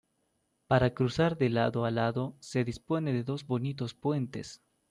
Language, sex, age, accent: Spanish, male, 19-29, Andino-Pacífico: Colombia, Perú, Ecuador, oeste de Bolivia y Venezuela andina